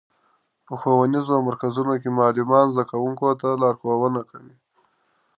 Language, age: Pashto, 30-39